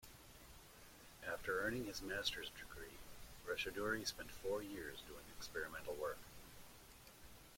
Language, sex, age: English, male, 40-49